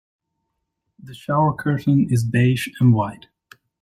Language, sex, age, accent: English, male, 30-39, United States English